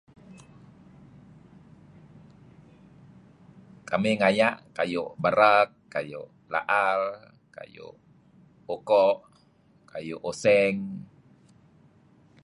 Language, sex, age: Kelabit, male, 50-59